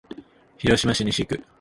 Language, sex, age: Japanese, male, 19-29